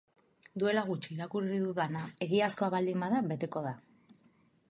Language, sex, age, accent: Basque, female, 40-49, Erdialdekoa edo Nafarra (Gipuzkoa, Nafarroa)